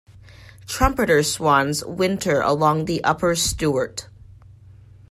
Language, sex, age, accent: English, female, 30-39, United States English